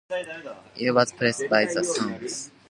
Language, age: English, under 19